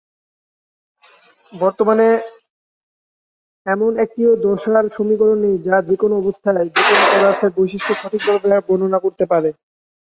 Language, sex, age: Bengali, male, 19-29